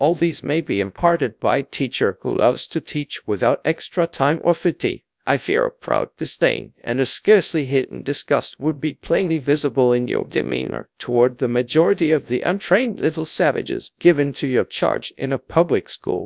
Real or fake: fake